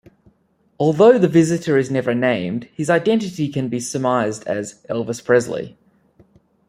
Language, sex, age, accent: English, male, 30-39, Australian English